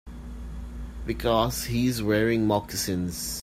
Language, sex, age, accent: English, male, 40-49, Filipino